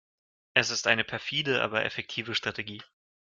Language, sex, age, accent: German, male, 19-29, Russisch Deutsch